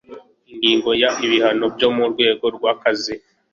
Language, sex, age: Kinyarwanda, male, 19-29